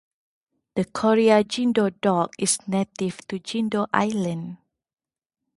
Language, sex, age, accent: English, female, 30-39, Malaysian English